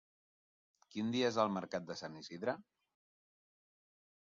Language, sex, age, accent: Catalan, male, 40-49, Neutre